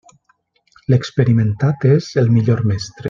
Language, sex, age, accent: Catalan, male, 40-49, valencià